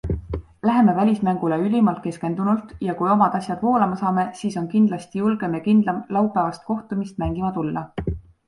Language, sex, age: Estonian, female, 19-29